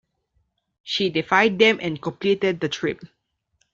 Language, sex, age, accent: English, male, under 19, Filipino